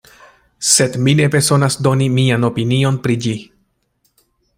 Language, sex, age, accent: Esperanto, male, 19-29, Internacia